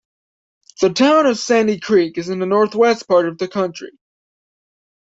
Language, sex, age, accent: English, male, 19-29, United States English